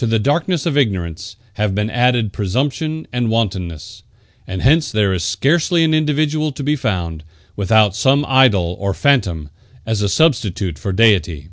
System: none